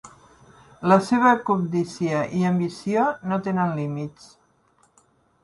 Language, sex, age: Catalan, female, 60-69